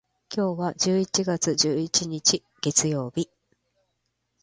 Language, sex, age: Japanese, female, 50-59